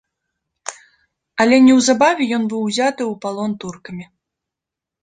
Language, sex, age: Belarusian, female, 19-29